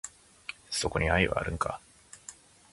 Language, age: Japanese, 19-29